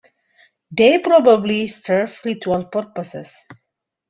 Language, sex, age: English, female, 30-39